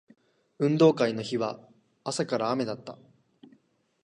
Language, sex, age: Japanese, male, 19-29